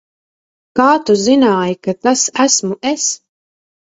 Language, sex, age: Latvian, female, 30-39